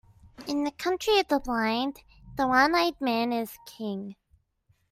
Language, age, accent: English, under 19, Australian English